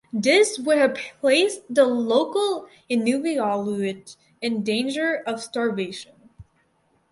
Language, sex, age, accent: English, female, under 19, United States English